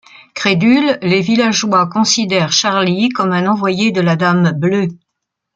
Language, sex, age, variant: French, female, 70-79, Français de métropole